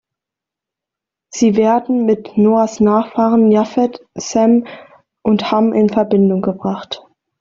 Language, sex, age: German, female, under 19